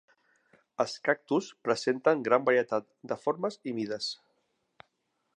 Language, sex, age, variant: Catalan, male, 40-49, Central